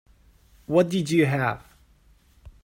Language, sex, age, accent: English, male, 40-49, England English